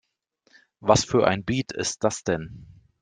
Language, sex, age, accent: German, male, 30-39, Deutschland Deutsch